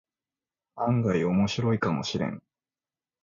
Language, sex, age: Japanese, male, 19-29